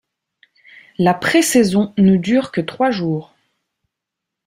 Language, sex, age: French, female, 30-39